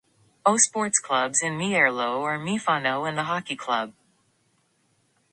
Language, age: English, under 19